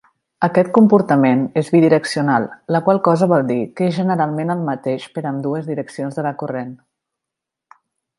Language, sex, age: Catalan, female, 40-49